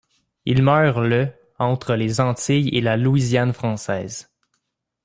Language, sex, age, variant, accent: French, male, 19-29, Français d'Amérique du Nord, Français du Canada